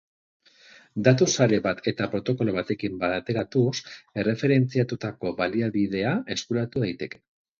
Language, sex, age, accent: Basque, male, 40-49, Mendebalekoa (Araba, Bizkaia, Gipuzkoako mendebaleko herri batzuk)